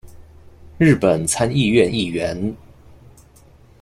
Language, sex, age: Chinese, male, 19-29